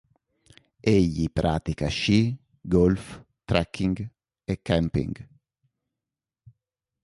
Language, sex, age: Italian, male, 30-39